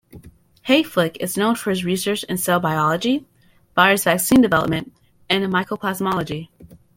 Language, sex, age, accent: English, female, under 19, United States English